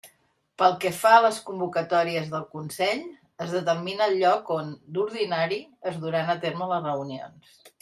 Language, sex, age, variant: Catalan, female, 50-59, Central